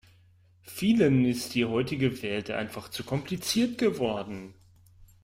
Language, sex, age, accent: German, male, 30-39, Deutschland Deutsch